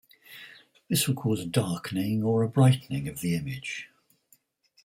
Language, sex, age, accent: English, male, 70-79, England English